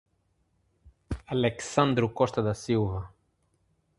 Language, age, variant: Portuguese, 40-49, Portuguese (Portugal)